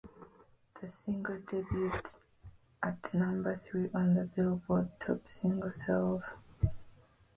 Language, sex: English, female